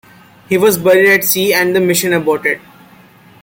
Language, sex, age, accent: English, male, 19-29, India and South Asia (India, Pakistan, Sri Lanka)